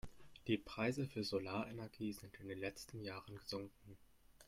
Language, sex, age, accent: German, male, under 19, Deutschland Deutsch